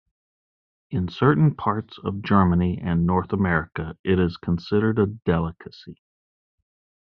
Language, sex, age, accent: English, male, 40-49, United States English